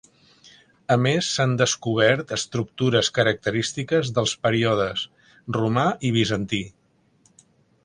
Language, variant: Catalan, Central